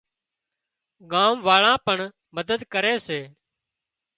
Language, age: Wadiyara Koli, 40-49